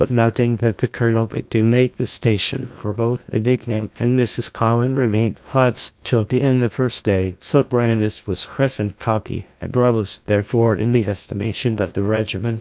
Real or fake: fake